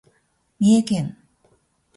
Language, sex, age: Japanese, female, 40-49